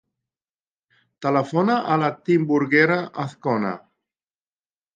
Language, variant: Catalan, Central